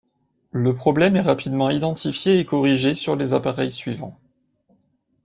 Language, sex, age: French, male, 19-29